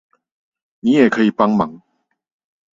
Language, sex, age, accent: Chinese, male, 30-39, 出生地：新北市